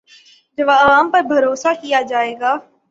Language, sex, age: Urdu, female, 19-29